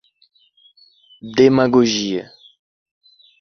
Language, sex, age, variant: Portuguese, male, under 19, Portuguese (Brasil)